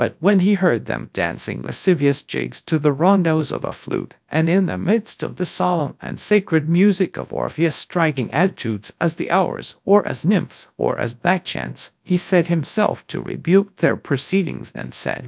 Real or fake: fake